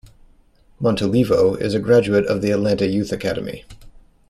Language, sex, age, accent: English, male, 40-49, United States English